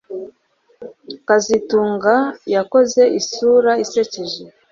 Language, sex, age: Kinyarwanda, female, 30-39